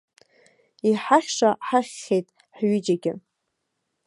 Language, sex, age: Abkhazian, female, 19-29